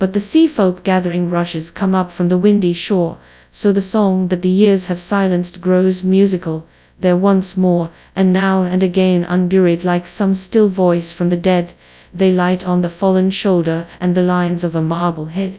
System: TTS, FastPitch